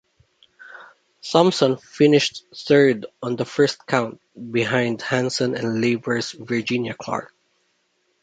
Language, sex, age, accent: English, male, 30-39, Filipino